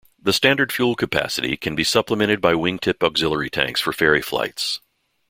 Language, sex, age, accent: English, male, 60-69, United States English